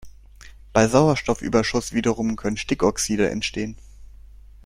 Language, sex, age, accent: German, male, under 19, Deutschland Deutsch